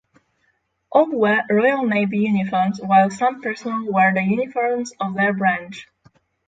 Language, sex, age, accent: English, female, 19-29, Slavic; polish